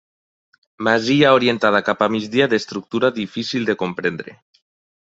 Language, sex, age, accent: Catalan, male, 19-29, valencià